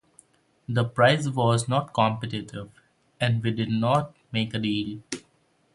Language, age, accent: English, 19-29, India and South Asia (India, Pakistan, Sri Lanka)